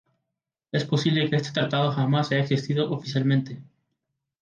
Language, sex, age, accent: Spanish, male, 19-29, América central